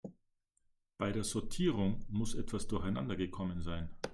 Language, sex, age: German, male, 40-49